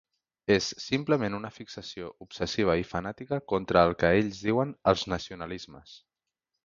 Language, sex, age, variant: Catalan, male, 19-29, Central